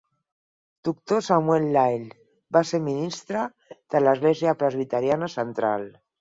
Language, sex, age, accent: Catalan, female, 50-59, Barcelona